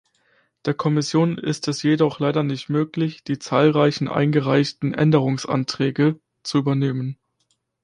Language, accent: German, Deutschland Deutsch